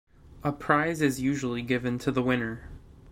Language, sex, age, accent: English, male, 19-29, United States English